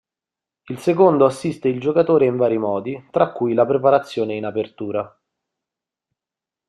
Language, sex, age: Italian, male, 30-39